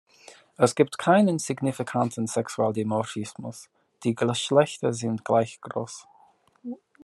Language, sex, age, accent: German, male, 19-29, Britisches Deutsch